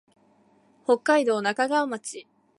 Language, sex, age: Japanese, female, 19-29